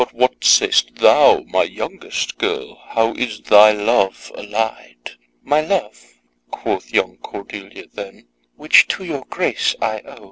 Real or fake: real